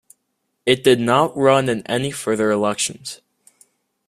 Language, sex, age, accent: English, male, under 19, United States English